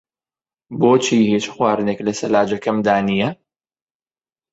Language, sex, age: Central Kurdish, male, 19-29